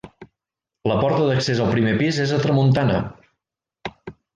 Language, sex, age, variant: Catalan, male, 40-49, Central